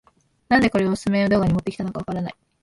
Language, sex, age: Japanese, female, 19-29